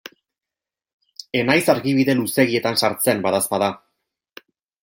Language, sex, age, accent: Basque, male, 30-39, Erdialdekoa edo Nafarra (Gipuzkoa, Nafarroa)